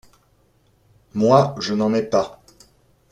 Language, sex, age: French, male, 30-39